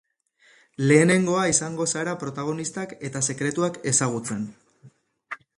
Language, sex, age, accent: Basque, male, 19-29, Mendebalekoa (Araba, Bizkaia, Gipuzkoako mendebaleko herri batzuk)